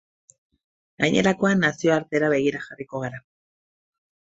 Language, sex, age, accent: Basque, female, 40-49, Erdialdekoa edo Nafarra (Gipuzkoa, Nafarroa)